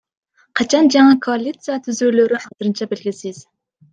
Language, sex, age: Kyrgyz, female, 19-29